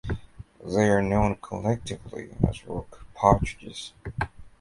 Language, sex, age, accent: English, male, 19-29, United States English